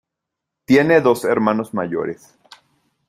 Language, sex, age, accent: Spanish, male, 40-49, Caribe: Cuba, Venezuela, Puerto Rico, República Dominicana, Panamá, Colombia caribeña, México caribeño, Costa del golfo de México